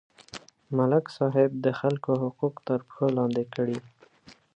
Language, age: Pashto, 19-29